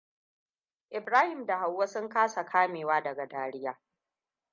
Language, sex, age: Hausa, female, 30-39